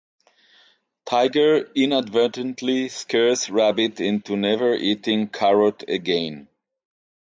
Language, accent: English, United States English